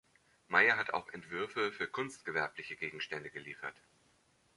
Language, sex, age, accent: German, male, 40-49, Deutschland Deutsch